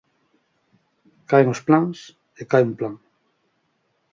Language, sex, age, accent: Galician, male, 50-59, Atlántico (seseo e gheada)